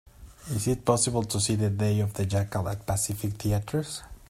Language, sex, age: English, male, 30-39